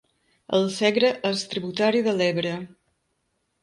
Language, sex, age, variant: Catalan, female, 50-59, Balear